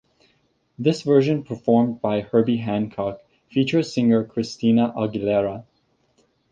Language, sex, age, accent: English, male, 19-29, United States English